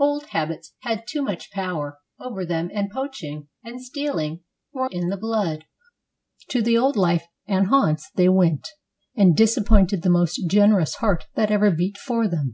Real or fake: real